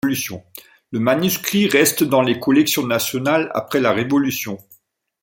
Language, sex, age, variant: French, male, 50-59, Français de métropole